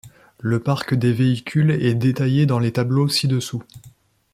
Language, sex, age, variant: French, male, 30-39, Français de métropole